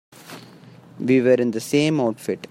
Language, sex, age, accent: English, male, 30-39, India and South Asia (India, Pakistan, Sri Lanka)